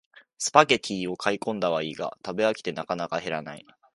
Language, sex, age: Japanese, male, 19-29